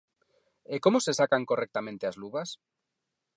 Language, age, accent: Galician, 40-49, Normativo (estándar); Neofalante